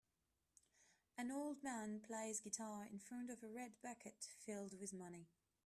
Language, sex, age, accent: English, female, 30-39, Hong Kong English